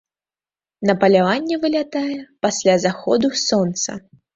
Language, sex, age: Belarusian, female, under 19